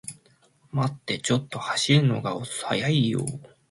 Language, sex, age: Japanese, male, 19-29